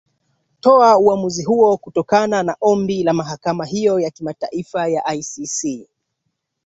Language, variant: Swahili, Kiswahili cha Bara ya Tanzania